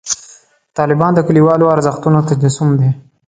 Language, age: Pashto, 19-29